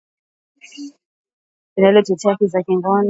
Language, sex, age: Swahili, female, 19-29